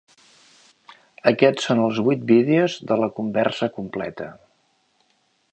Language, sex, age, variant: Catalan, male, 50-59, Central